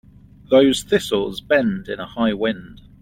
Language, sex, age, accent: English, male, 30-39, England English